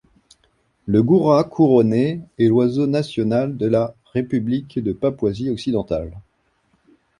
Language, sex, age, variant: French, male, 19-29, Français de métropole